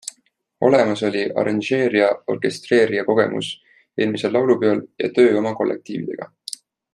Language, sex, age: Estonian, male, 19-29